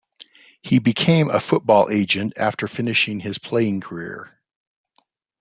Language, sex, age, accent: English, male, 50-59, United States English